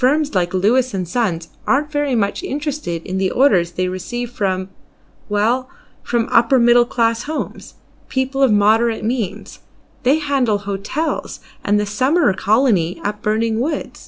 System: none